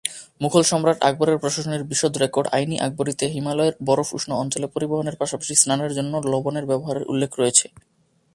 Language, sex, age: Bengali, male, 19-29